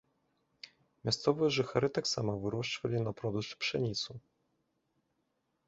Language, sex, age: Belarusian, male, 30-39